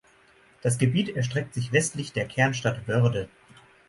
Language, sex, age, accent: German, male, 19-29, Deutschland Deutsch; Norddeutsch